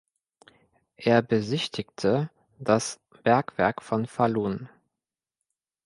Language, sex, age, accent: German, male, 30-39, Deutschland Deutsch